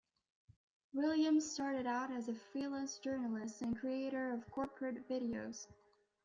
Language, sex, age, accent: English, female, under 19, England English